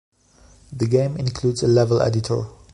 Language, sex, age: English, male, 19-29